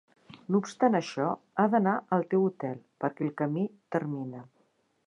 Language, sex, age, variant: Catalan, female, 60-69, Central